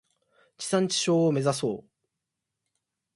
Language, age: Japanese, 19-29